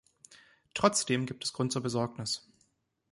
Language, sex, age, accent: German, male, 30-39, Deutschland Deutsch